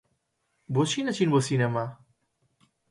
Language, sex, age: Central Kurdish, male, 19-29